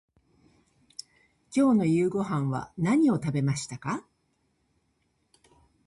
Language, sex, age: Japanese, female, 60-69